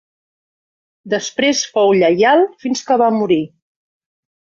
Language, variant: Catalan, Central